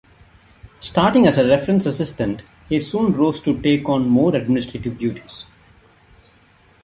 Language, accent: English, India and South Asia (India, Pakistan, Sri Lanka)